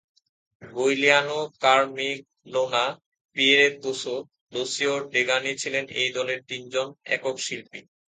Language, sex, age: Bengali, male, 19-29